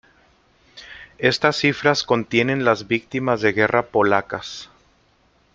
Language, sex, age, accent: Spanish, male, 40-49, México